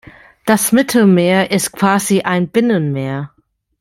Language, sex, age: German, female, 19-29